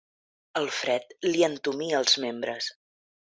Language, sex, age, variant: Catalan, female, 19-29, Central